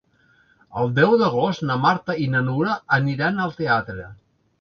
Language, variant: Catalan, Central